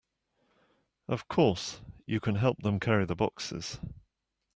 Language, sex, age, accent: English, male, 50-59, England English